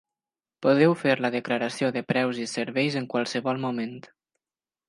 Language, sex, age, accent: Catalan, male, 19-29, valencià